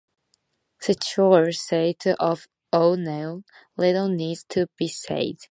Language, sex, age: English, female, 19-29